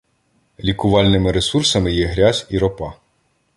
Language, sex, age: Ukrainian, male, 30-39